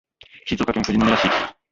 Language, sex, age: Japanese, male, 19-29